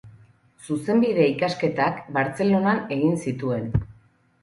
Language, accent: Basque, Erdialdekoa edo Nafarra (Gipuzkoa, Nafarroa)